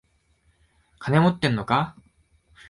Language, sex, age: Japanese, male, 19-29